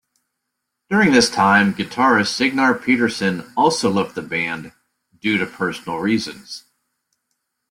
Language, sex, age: English, male, 50-59